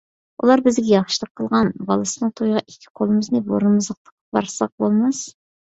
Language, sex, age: Uyghur, female, 30-39